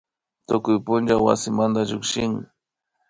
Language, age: Imbabura Highland Quichua, 30-39